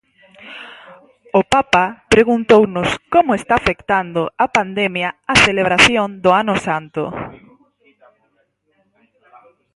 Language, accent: Galician, Normativo (estándar)